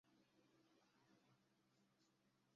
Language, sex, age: Swahili, female, 19-29